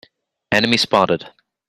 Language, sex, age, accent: English, male, under 19, United States English